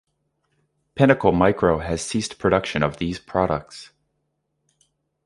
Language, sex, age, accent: English, male, 19-29, United States English